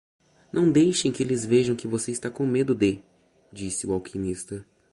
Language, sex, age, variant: Portuguese, male, 19-29, Portuguese (Brasil)